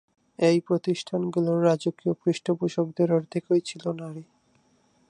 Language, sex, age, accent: Bengali, male, 19-29, প্রমিত বাংলা